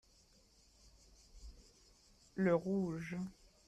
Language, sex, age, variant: French, female, 19-29, Français de métropole